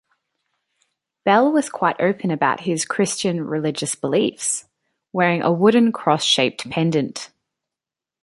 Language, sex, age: English, female, 19-29